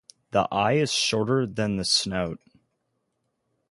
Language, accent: English, United States English